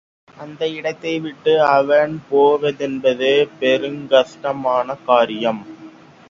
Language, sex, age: Tamil, male, under 19